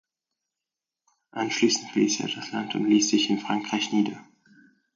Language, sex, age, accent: German, male, 19-29, Deutschland Deutsch